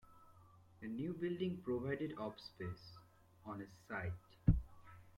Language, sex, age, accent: English, male, 19-29, United States English